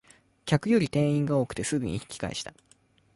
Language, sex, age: Japanese, male, 19-29